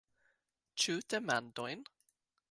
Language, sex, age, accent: Esperanto, female, 30-39, Internacia